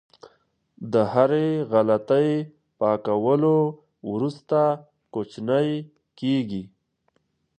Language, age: Pashto, 19-29